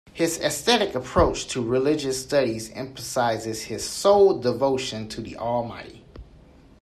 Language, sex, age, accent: English, male, 19-29, United States English